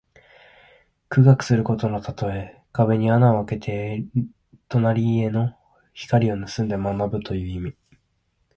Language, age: Japanese, 19-29